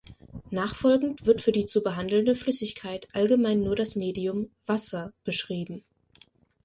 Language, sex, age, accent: German, female, 19-29, Deutschland Deutsch